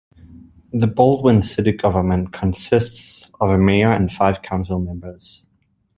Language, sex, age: English, male, 19-29